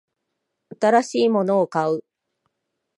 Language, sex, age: Japanese, female, 50-59